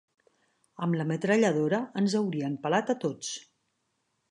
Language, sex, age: Catalan, female, 50-59